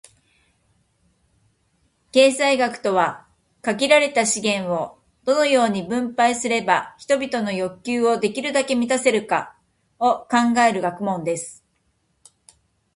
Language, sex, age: Japanese, female, 50-59